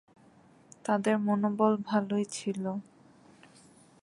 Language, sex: Bengali, female